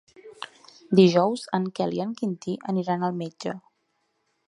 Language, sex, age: Catalan, female, 19-29